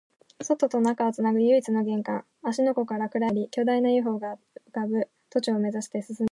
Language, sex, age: Japanese, female, 19-29